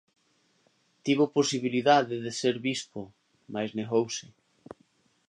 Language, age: Galician, 40-49